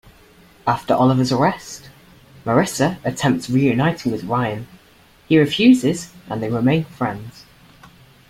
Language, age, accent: English, under 19, England English